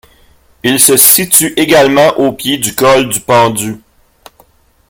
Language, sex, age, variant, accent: French, male, 50-59, Français d'Amérique du Nord, Français du Canada